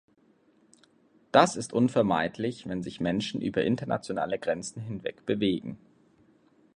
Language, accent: German, Deutschland Deutsch